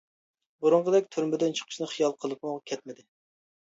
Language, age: Uyghur, 19-29